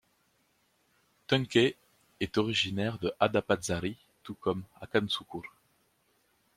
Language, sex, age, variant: French, male, 19-29, Français de métropole